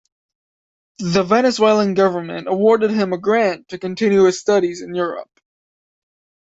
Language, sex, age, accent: English, male, 19-29, United States English